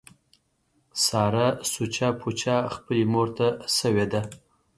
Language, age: Pashto, 30-39